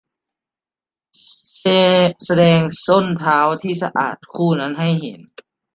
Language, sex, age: Thai, male, under 19